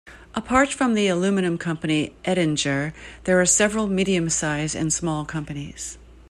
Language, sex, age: English, female, 50-59